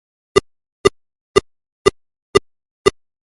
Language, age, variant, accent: Catalan, 30-39, Valencià meridional, valencià